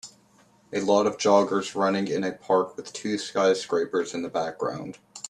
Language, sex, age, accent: English, male, 30-39, United States English